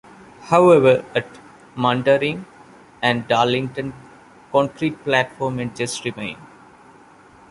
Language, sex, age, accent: English, male, 30-39, India and South Asia (India, Pakistan, Sri Lanka)